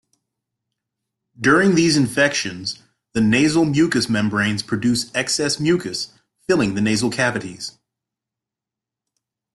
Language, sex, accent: English, male, United States English